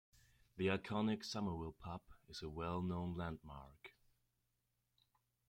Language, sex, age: English, male, 30-39